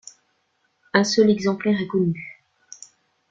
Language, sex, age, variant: French, female, 40-49, Français de métropole